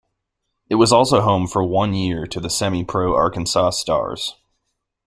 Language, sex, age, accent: English, male, 19-29, United States English